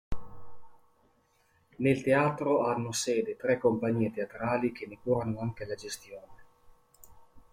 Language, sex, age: Italian, male, 30-39